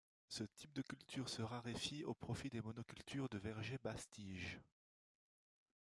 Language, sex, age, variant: French, male, 30-39, Français de métropole